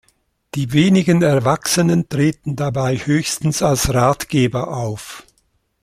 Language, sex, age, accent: German, male, 70-79, Schweizerdeutsch